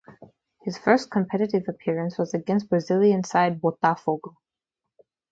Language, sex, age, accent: English, female, 19-29, United States English